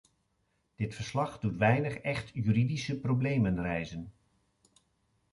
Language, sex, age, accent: Dutch, male, 50-59, Nederlands Nederlands